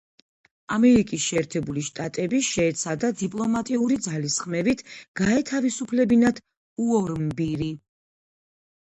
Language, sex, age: Georgian, female, 40-49